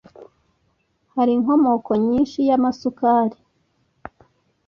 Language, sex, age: Kinyarwanda, female, 40-49